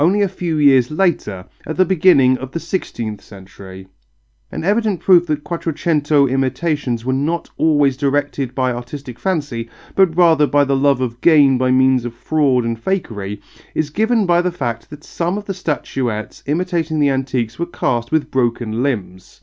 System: none